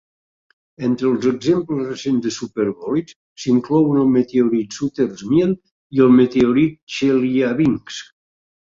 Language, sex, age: Catalan, male, 60-69